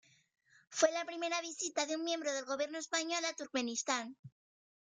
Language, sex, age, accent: Spanish, female, under 19, España: Norte peninsular (Asturias, Castilla y León, Cantabria, País Vasco, Navarra, Aragón, La Rioja, Guadalajara, Cuenca)